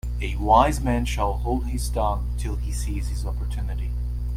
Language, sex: English, male